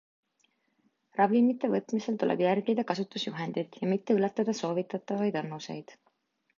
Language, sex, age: Estonian, female, 19-29